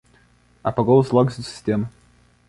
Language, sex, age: Portuguese, male, 19-29